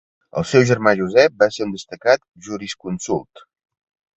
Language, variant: Catalan, Central